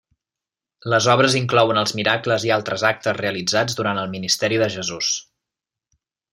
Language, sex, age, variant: Catalan, male, 19-29, Central